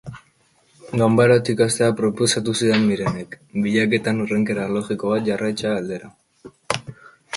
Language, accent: Basque, Mendebalekoa (Araba, Bizkaia, Gipuzkoako mendebaleko herri batzuk)